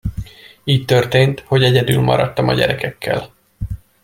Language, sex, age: Hungarian, male, 19-29